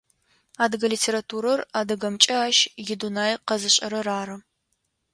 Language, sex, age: Adyghe, female, 19-29